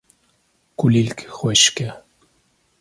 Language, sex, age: Kurdish, male, 30-39